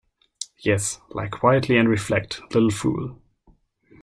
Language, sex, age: English, male, 19-29